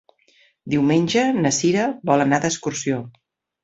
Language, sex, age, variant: Catalan, female, 50-59, Central